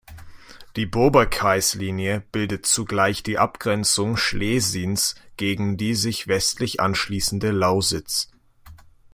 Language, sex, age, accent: German, male, 19-29, Deutschland Deutsch